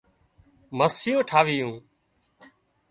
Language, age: Wadiyara Koli, 19-29